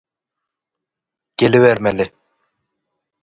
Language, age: Turkmen, 19-29